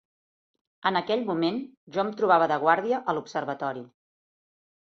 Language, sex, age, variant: Catalan, female, 40-49, Central